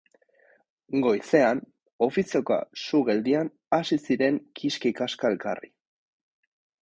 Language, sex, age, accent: Basque, male, 19-29, Mendebalekoa (Araba, Bizkaia, Gipuzkoako mendebaleko herri batzuk)